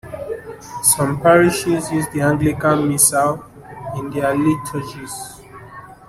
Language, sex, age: English, male, 19-29